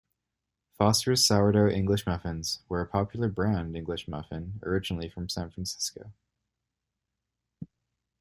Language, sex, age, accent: English, male, 19-29, United States English